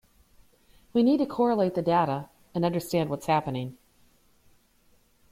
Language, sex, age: English, female, 40-49